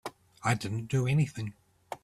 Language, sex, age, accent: English, male, 30-39, New Zealand English